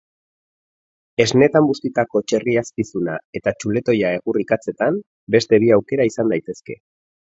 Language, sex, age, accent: Basque, male, 40-49, Erdialdekoa edo Nafarra (Gipuzkoa, Nafarroa)